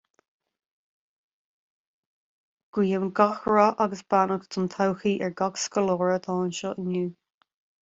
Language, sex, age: Irish, female, 19-29